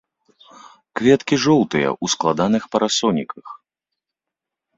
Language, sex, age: Belarusian, male, 30-39